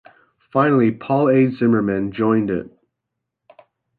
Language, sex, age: English, male, 19-29